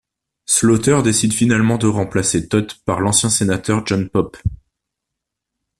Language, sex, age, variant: French, male, 30-39, Français de métropole